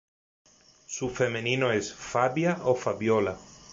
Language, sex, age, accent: Spanish, male, 19-29, España: Sur peninsular (Andalucia, Extremadura, Murcia)